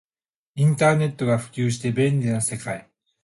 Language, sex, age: Japanese, male, 19-29